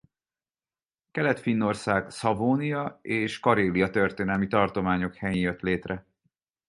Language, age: Hungarian, 40-49